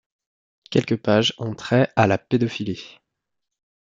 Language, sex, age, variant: French, male, 30-39, Français de métropole